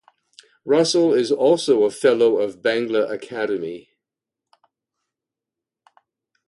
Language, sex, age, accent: English, male, 70-79, Canadian English